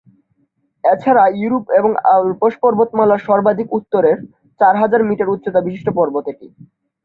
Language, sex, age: Bengali, male, 19-29